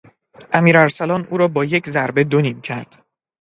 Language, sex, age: Persian, male, 19-29